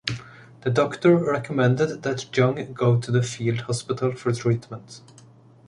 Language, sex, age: English, male, 30-39